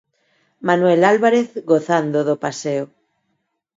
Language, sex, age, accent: Galician, female, 40-49, Neofalante